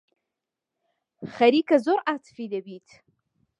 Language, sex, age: Central Kurdish, female, 30-39